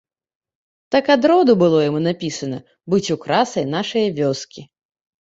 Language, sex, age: Belarusian, female, 30-39